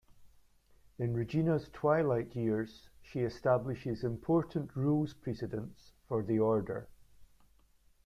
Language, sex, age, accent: English, male, 40-49, Scottish English